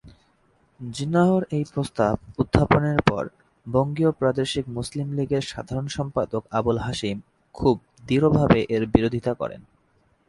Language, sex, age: Bengali, male, 19-29